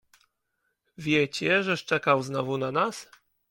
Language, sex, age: Polish, male, 30-39